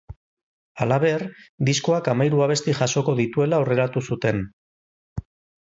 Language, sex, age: Basque, male, 40-49